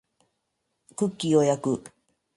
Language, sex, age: Japanese, female, 40-49